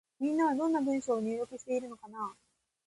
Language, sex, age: Japanese, female, 19-29